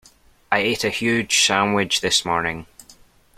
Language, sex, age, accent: English, male, under 19, Scottish English